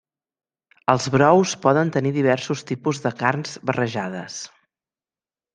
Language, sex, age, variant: Catalan, female, 40-49, Central